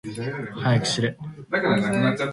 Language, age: Japanese, 19-29